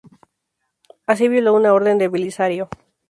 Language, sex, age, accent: Spanish, female, 19-29, México